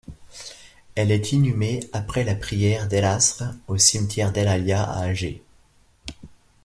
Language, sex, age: French, male, 40-49